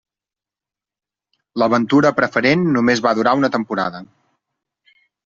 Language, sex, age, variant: Catalan, male, 30-39, Central